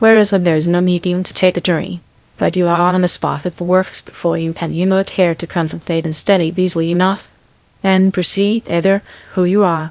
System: TTS, VITS